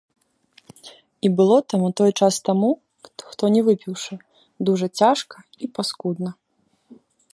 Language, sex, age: Belarusian, female, 19-29